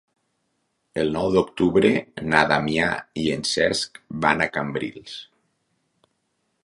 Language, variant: Catalan, Nord-Occidental